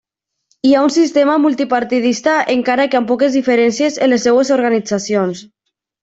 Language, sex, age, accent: Catalan, female, under 19, valencià